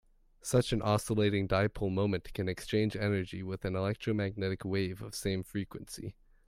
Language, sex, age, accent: English, male, under 19, United States English